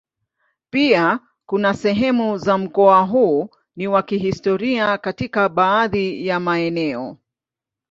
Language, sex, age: Swahili, female, 50-59